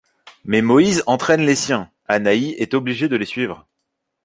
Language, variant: French, Français de métropole